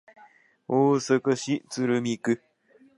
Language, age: Japanese, 30-39